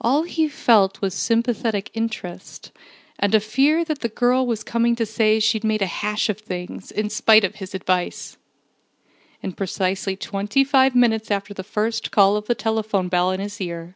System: none